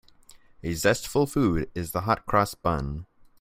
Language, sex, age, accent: English, male, 19-29, United States English